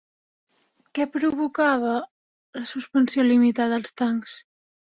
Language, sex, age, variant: Catalan, female, 19-29, Central